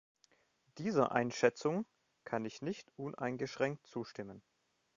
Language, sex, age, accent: German, male, 30-39, Deutschland Deutsch